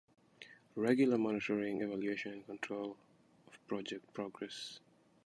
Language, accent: English, Kenyan